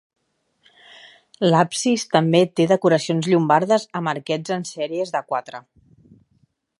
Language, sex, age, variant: Catalan, female, 30-39, Central